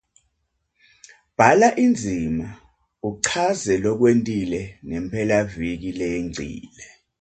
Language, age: Swati, 50-59